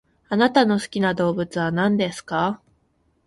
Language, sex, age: Japanese, female, 19-29